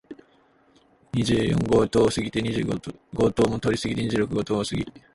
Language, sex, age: Japanese, male, 19-29